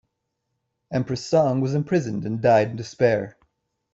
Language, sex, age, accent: English, male, 19-29, United States English